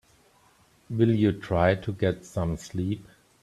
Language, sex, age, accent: English, male, 50-59, Australian English